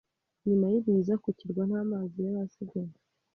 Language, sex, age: Kinyarwanda, female, 30-39